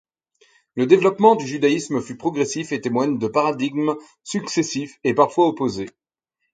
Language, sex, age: French, male, 30-39